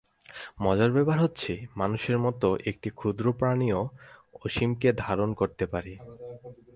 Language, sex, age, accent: Bengali, male, 19-29, প্রমিত; চলিত